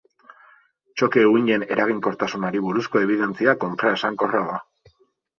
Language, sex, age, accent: Basque, male, 30-39, Mendebalekoa (Araba, Bizkaia, Gipuzkoako mendebaleko herri batzuk)